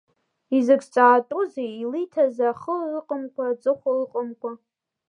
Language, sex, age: Abkhazian, female, 19-29